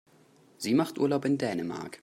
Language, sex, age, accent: German, male, under 19, Deutschland Deutsch